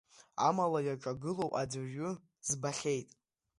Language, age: Abkhazian, under 19